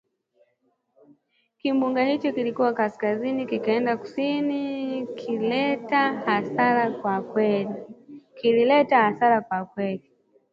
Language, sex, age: Swahili, female, 19-29